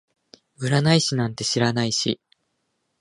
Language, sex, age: Japanese, male, 19-29